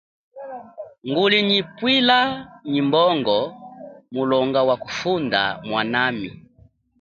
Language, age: Chokwe, 30-39